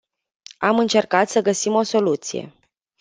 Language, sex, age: Romanian, female, 19-29